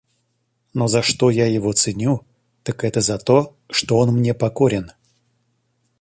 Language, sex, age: Russian, male, 40-49